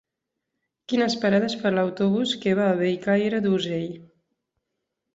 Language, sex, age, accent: Catalan, female, 19-29, aprenent (recent, des d'altres llengües)